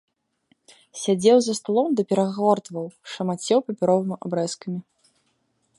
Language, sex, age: Belarusian, female, 19-29